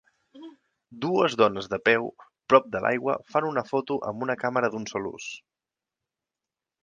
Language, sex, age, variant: Catalan, male, 30-39, Central